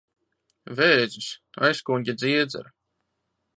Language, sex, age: Latvian, male, 30-39